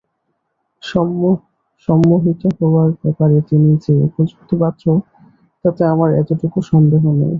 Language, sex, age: Bengali, male, 19-29